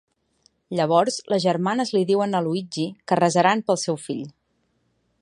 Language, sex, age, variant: Catalan, female, 19-29, Central